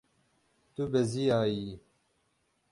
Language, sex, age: Kurdish, male, 30-39